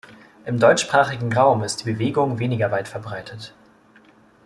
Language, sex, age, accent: German, male, 19-29, Deutschland Deutsch